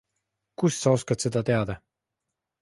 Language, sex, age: Estonian, male, 19-29